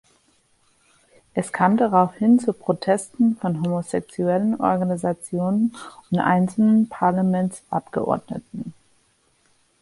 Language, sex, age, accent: German, female, 30-39, Amerikanisches Deutsch